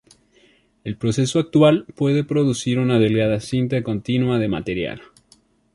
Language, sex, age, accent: Spanish, male, 19-29, México